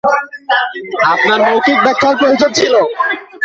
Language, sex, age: Bengali, male, 19-29